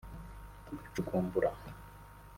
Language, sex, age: Kinyarwanda, male, 19-29